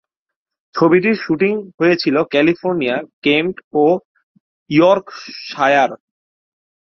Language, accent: Bengali, Native